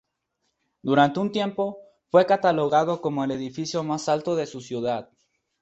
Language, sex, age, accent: Spanish, male, 19-29, México